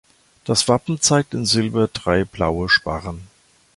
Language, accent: German, Deutschland Deutsch